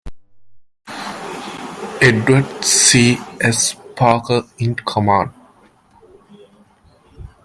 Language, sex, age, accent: English, male, 19-29, England English